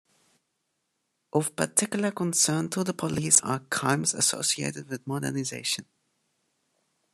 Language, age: English, 19-29